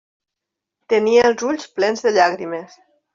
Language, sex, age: Catalan, female, 50-59